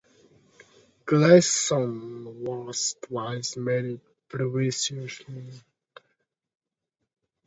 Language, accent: English, United States English